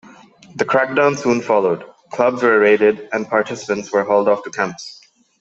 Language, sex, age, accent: English, male, 19-29, England English